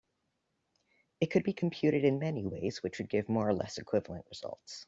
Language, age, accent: English, 30-39, Canadian English